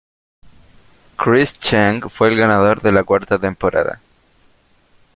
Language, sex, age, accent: Spanish, male, under 19, Chileno: Chile, Cuyo